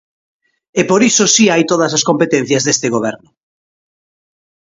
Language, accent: Galician, Normativo (estándar)